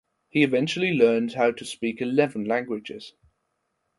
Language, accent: English, England English